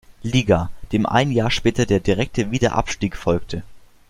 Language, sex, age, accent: German, male, under 19, Deutschland Deutsch